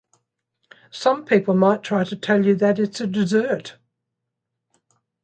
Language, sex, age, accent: English, female, 70-79, Australian English